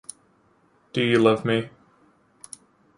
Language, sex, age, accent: English, male, 19-29, England English